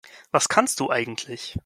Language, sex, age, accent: German, male, 19-29, Deutschland Deutsch